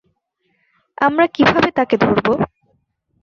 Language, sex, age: Bengali, female, 19-29